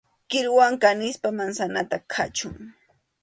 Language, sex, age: Arequipa-La Unión Quechua, female, 30-39